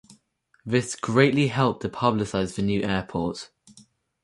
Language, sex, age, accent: English, male, under 19, England English